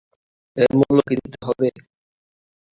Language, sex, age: Bengali, male, 19-29